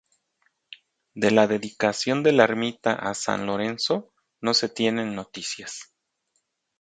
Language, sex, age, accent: Spanish, male, 40-49, México